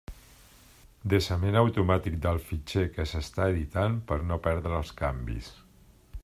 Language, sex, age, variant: Catalan, male, 50-59, Central